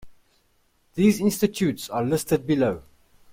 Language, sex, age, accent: English, male, 30-39, Southern African (South Africa, Zimbabwe, Namibia)